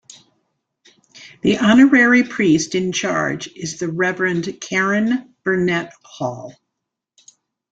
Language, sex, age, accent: English, female, 60-69, United States English